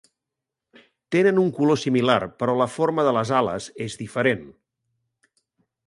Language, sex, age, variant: Catalan, male, 50-59, Central